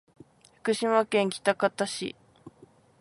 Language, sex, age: Japanese, female, 19-29